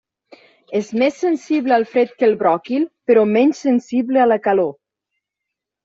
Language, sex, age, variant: Catalan, female, 40-49, Septentrional